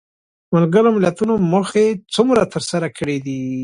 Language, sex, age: Pashto, female, 30-39